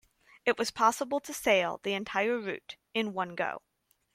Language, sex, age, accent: English, female, 19-29, United States English